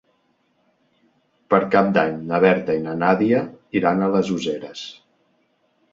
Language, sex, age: Catalan, male, 40-49